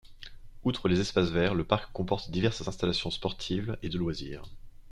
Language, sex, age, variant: French, male, 19-29, Français de métropole